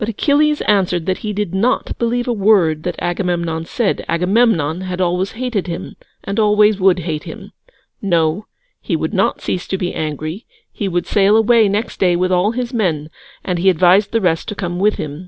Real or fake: real